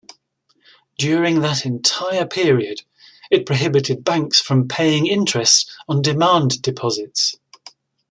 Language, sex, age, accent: English, male, 50-59, England English